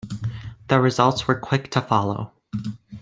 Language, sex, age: English, male, under 19